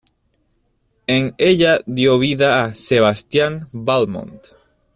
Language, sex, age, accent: Spanish, male, 19-29, Caribe: Cuba, Venezuela, Puerto Rico, República Dominicana, Panamá, Colombia caribeña, México caribeño, Costa del golfo de México